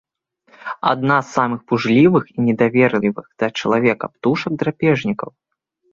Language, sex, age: Belarusian, male, under 19